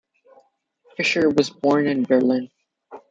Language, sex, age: English, male, under 19